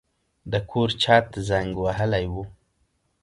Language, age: Pashto, 19-29